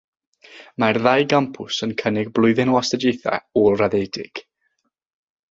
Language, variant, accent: Welsh, South-Eastern Welsh, Y Deyrnas Unedig Cymraeg